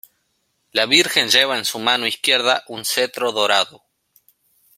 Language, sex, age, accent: Spanish, male, 19-29, Rioplatense: Argentina, Uruguay, este de Bolivia, Paraguay